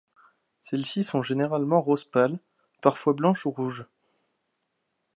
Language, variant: French, Français de métropole